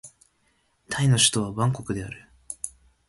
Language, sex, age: Japanese, male, 19-29